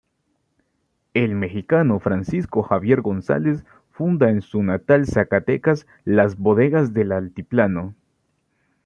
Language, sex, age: Spanish, male, 19-29